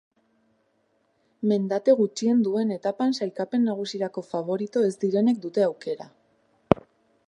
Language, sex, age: Basque, female, 19-29